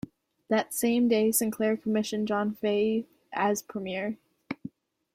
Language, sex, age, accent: English, female, under 19, United States English